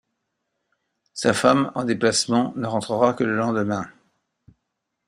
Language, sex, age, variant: French, male, 60-69, Français de métropole